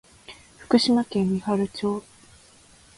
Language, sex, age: Japanese, female, 19-29